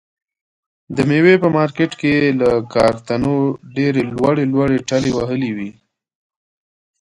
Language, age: Pashto, 19-29